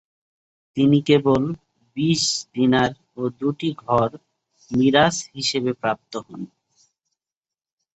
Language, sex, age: Bengali, male, 30-39